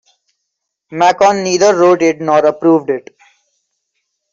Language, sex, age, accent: English, male, 19-29, India and South Asia (India, Pakistan, Sri Lanka)